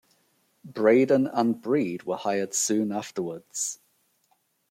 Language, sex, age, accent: English, male, 40-49, England English